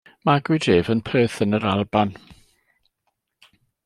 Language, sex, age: Welsh, male, 50-59